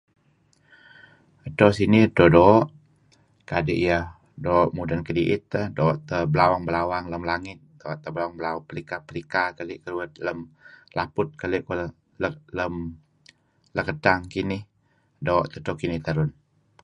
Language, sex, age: Kelabit, male, 50-59